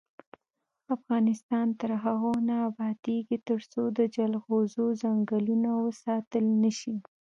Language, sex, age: Pashto, female, 19-29